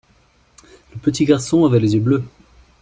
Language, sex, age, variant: French, male, 30-39, Français de métropole